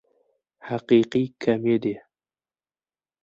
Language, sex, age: Uzbek, male, 19-29